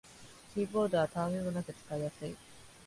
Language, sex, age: Japanese, female, 19-29